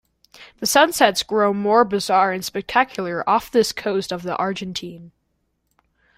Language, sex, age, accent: English, male, under 19, United States English